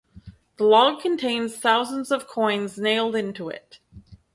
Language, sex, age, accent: English, female, 30-39, Canadian English